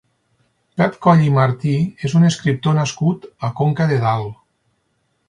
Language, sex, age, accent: Catalan, male, 50-59, Lleidatà